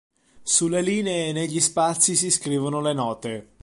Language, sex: Italian, male